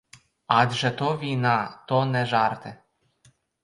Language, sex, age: Ukrainian, male, 30-39